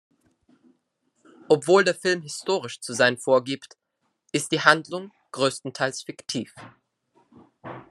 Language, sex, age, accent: German, male, under 19, Österreichisches Deutsch